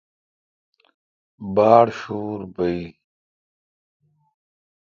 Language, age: Kalkoti, 50-59